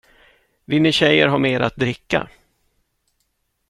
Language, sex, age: Swedish, male, 50-59